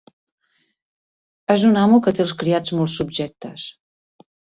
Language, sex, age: Catalan, female, 50-59